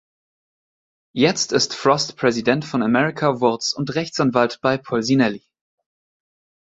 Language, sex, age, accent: German, male, 19-29, Deutschland Deutsch